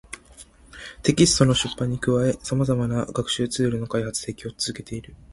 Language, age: Japanese, 19-29